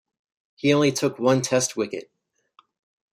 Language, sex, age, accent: English, male, 30-39, United States English